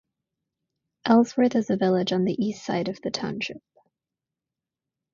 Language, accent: English, United States English